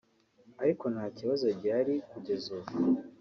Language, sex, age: Kinyarwanda, male, under 19